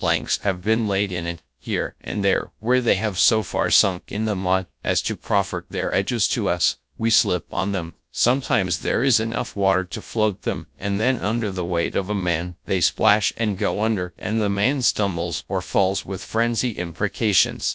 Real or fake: fake